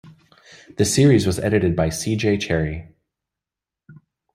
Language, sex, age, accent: English, male, 19-29, United States English